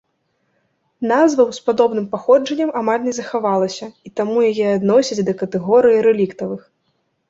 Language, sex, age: Belarusian, female, 19-29